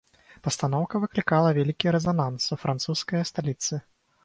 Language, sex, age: Belarusian, male, 19-29